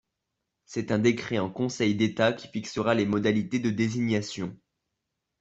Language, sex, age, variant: French, male, under 19, Français de métropole